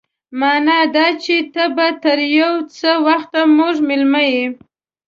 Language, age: Pashto, 19-29